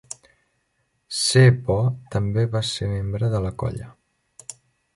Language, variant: Catalan, Central